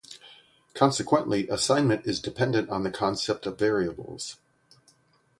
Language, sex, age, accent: English, male, 60-69, United States English